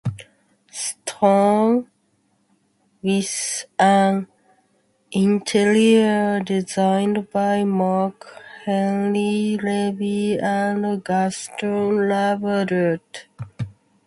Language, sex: English, female